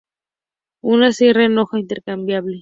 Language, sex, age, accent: Spanish, female, under 19, México